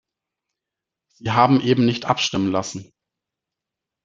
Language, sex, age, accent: German, male, 19-29, Deutschland Deutsch